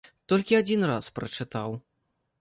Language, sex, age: Belarusian, male, 30-39